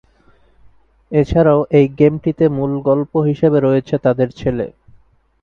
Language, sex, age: Bengali, male, 19-29